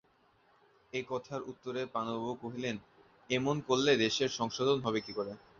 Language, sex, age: Bengali, male, under 19